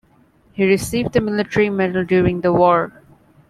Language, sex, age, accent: English, female, 19-29, India and South Asia (India, Pakistan, Sri Lanka)